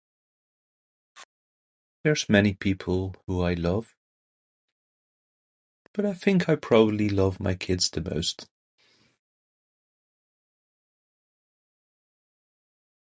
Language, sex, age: English, male, 30-39